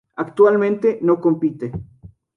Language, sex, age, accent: Spanish, male, 19-29, México